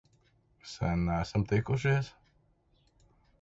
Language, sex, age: Latvian, male, 50-59